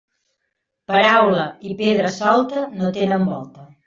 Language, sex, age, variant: Catalan, female, 50-59, Central